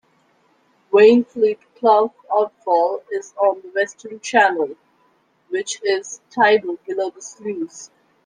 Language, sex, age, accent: English, female, 19-29, India and South Asia (India, Pakistan, Sri Lanka)